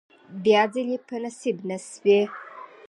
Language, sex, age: Pashto, female, 30-39